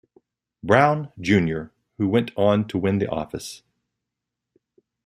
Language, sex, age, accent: English, male, 50-59, United States English